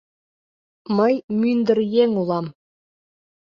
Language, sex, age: Mari, female, 19-29